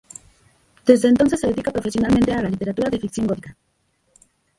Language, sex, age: Spanish, female, 30-39